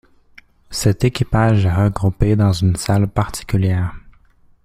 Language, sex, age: French, male, 19-29